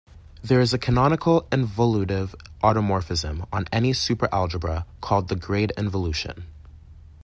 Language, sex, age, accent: English, male, 19-29, United States English